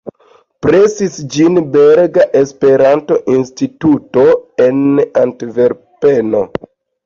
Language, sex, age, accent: Esperanto, male, 30-39, Internacia